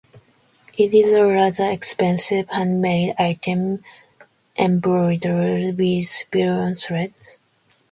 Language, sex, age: English, female, 19-29